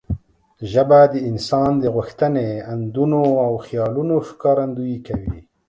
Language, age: Pashto, 40-49